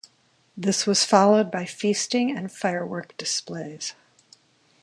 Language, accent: English, United States English